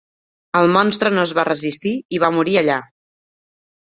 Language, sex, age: Catalan, female, 30-39